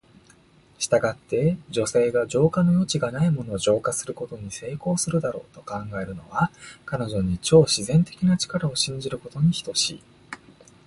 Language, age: Japanese, 19-29